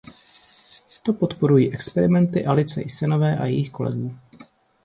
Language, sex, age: Czech, male, 30-39